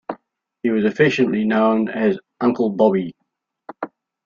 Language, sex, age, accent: English, male, 70-79, Australian English